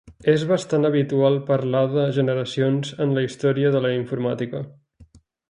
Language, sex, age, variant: Catalan, male, 30-39, Central